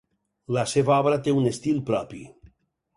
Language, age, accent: Catalan, 60-69, valencià